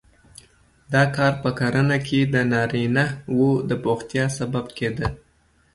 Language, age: Pashto, 19-29